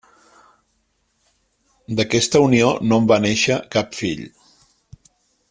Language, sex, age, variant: Catalan, male, 50-59, Central